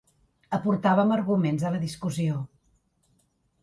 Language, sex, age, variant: Catalan, female, 40-49, Central